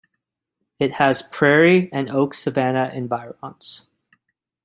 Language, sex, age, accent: English, male, 19-29, United States English